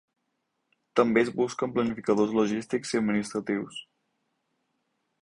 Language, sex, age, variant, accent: Catalan, male, 19-29, Balear, mallorquí